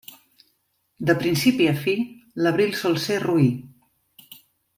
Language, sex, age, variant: Catalan, female, 40-49, Central